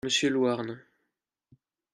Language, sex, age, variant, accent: French, male, 19-29, Français d'Europe, Français de Belgique